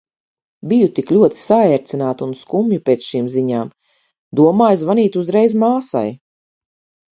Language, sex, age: Latvian, female, 50-59